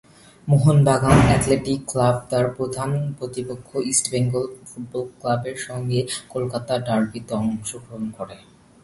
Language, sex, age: Bengali, male, under 19